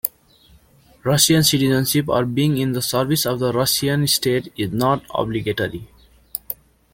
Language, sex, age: English, male, 19-29